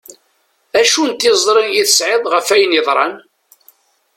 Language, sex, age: Kabyle, female, 60-69